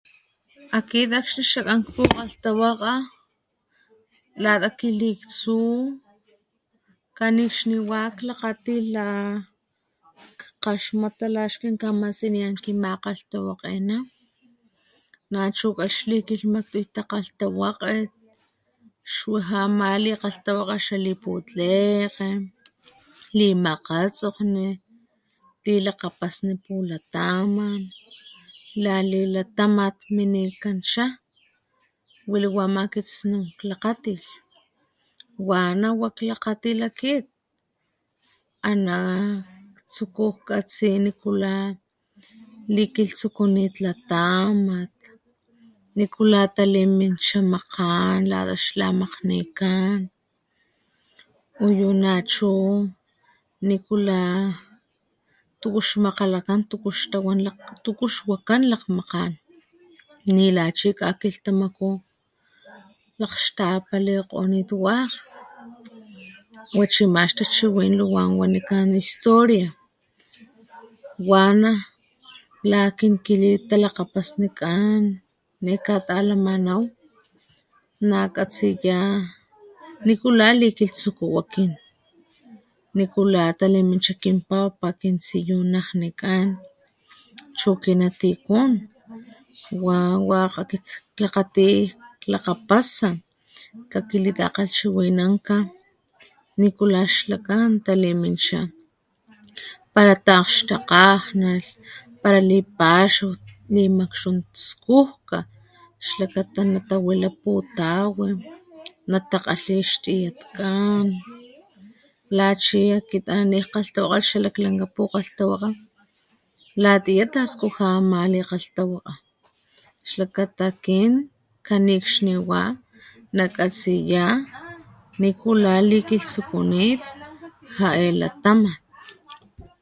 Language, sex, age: Papantla Totonac, female, 30-39